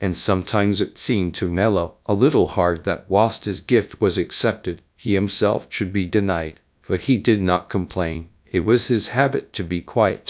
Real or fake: fake